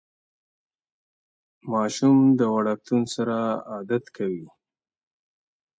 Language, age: Pashto, 30-39